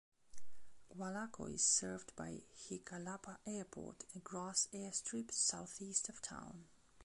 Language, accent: English, England English